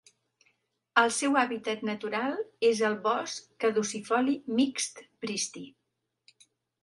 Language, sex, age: Catalan, female, 60-69